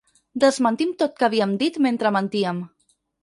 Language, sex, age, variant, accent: Catalan, female, 19-29, Central, central